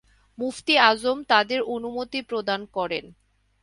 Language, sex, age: Bengali, male, 30-39